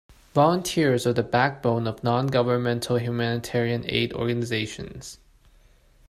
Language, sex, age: English, male, 19-29